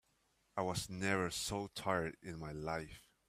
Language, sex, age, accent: English, male, 30-39, United States English